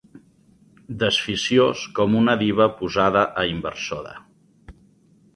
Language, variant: Catalan, Nord-Occidental